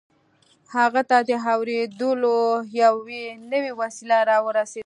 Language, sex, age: Pashto, female, 30-39